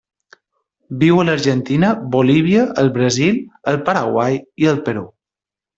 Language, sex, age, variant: Catalan, male, 30-39, Balear